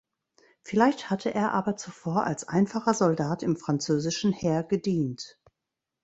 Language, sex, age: German, female, 60-69